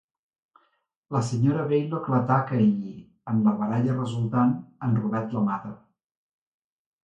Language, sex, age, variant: Catalan, male, 50-59, Central